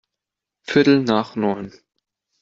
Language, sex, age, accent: German, male, under 19, Deutschland Deutsch